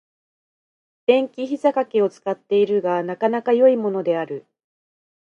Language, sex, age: Japanese, female, 30-39